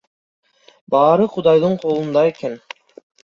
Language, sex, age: Kyrgyz, male, under 19